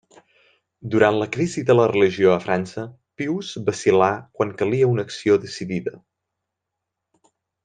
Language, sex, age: Catalan, male, 19-29